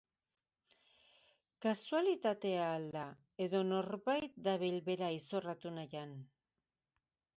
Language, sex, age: Basque, female, 50-59